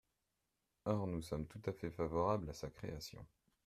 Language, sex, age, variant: French, male, 30-39, Français de métropole